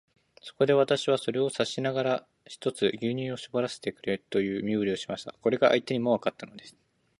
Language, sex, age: Japanese, male, 19-29